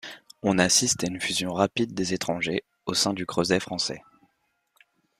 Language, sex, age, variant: French, male, under 19, Français de métropole